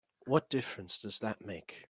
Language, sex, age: English, male, 19-29